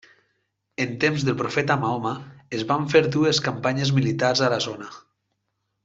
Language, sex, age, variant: Catalan, male, 30-39, Septentrional